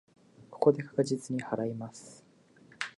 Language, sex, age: Japanese, male, 19-29